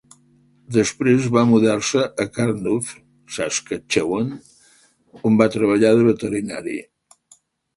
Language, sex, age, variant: Catalan, male, 70-79, Central